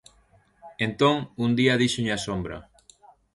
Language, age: Galician, 19-29